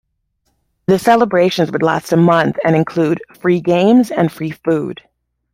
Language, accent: English, Canadian English